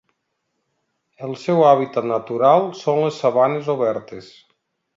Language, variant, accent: Catalan, Nord-Occidental, nord-occidental